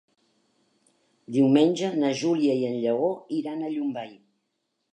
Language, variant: Catalan, Central